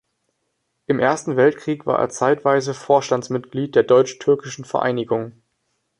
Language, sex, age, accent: German, male, under 19, Deutschland Deutsch